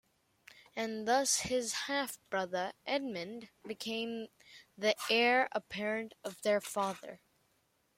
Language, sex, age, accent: English, male, under 19, United States English